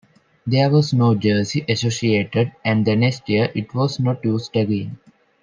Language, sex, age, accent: English, male, 19-29, India and South Asia (India, Pakistan, Sri Lanka)